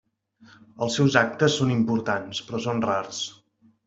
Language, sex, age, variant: Catalan, male, 30-39, Central